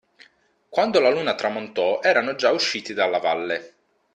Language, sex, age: Italian, male, 30-39